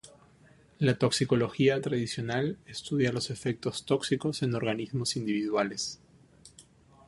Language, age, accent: Spanish, 30-39, Andino-Pacífico: Colombia, Perú, Ecuador, oeste de Bolivia y Venezuela andina; Peru